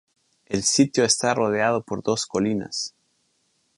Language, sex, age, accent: Spanish, male, 40-49, América central